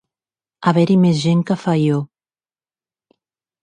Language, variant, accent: Catalan, Central, central